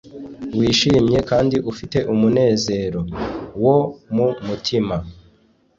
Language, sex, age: Kinyarwanda, male, 19-29